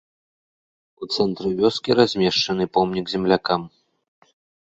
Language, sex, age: Belarusian, male, 30-39